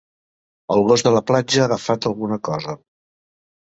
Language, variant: Catalan, Central